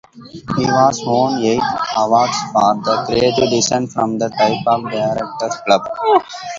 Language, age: English, 19-29